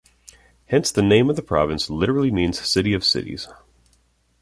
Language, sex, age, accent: English, male, 19-29, United States English